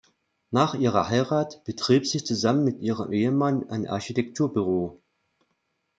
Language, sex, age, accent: German, male, 40-49, Deutschland Deutsch